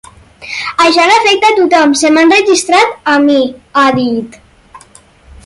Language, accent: Catalan, valencià